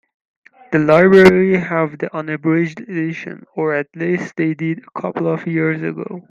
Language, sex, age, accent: English, male, 19-29, United States English